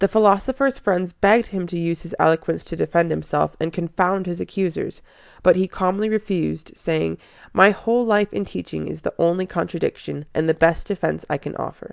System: none